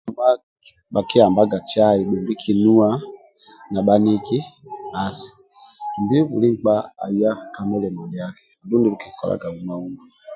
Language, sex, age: Amba (Uganda), male, 40-49